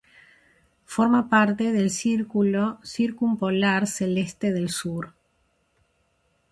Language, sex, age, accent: Spanish, female, 60-69, Rioplatense: Argentina, Uruguay, este de Bolivia, Paraguay